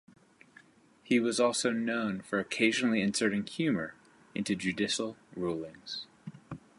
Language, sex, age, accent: English, male, 30-39, United States English